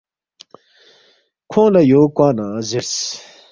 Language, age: Balti, 30-39